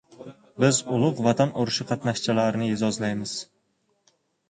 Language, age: Uzbek, 19-29